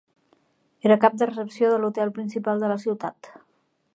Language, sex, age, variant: Catalan, female, 40-49, Central